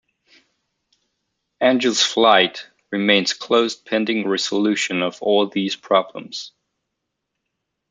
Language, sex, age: English, male, 19-29